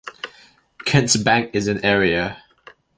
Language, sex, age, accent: English, male, 19-29, Malaysian English